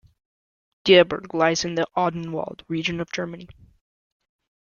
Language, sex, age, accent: English, male, under 19, United States English